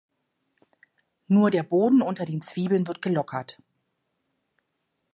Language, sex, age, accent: German, female, 40-49, Deutschland Deutsch